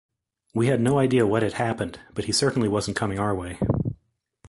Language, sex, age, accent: English, male, 40-49, United States English